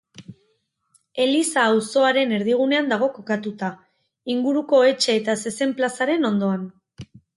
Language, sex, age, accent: Basque, female, 30-39, Erdialdekoa edo Nafarra (Gipuzkoa, Nafarroa)